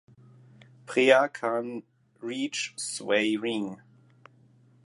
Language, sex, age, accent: German, male, 40-49, Deutschland Deutsch